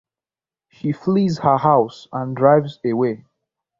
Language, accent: English, Southern African (South Africa, Zimbabwe, Namibia)